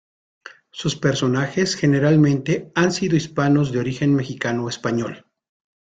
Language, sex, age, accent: Spanish, male, 50-59, México